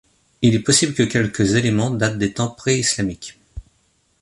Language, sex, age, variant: French, male, 40-49, Français de métropole